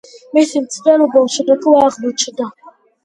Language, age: Georgian, 30-39